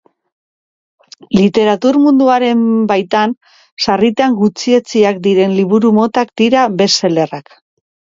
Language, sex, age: Basque, female, 50-59